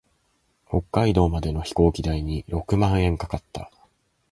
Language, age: Japanese, 19-29